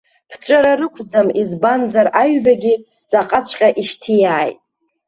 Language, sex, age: Abkhazian, female, 40-49